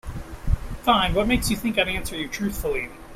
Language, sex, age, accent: English, male, 19-29, United States English